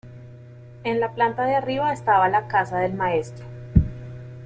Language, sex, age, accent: Spanish, female, 30-39, Andino-Pacífico: Colombia, Perú, Ecuador, oeste de Bolivia y Venezuela andina